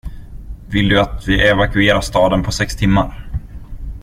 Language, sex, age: Swedish, male, 30-39